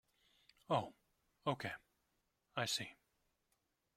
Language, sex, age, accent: English, male, 19-29, United States English